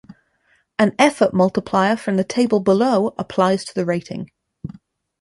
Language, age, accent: English, 30-39, England English